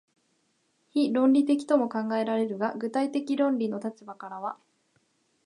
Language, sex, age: Japanese, female, 19-29